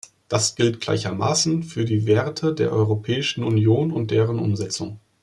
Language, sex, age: German, male, 30-39